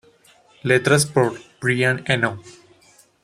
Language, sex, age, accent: Spanish, male, 19-29, América central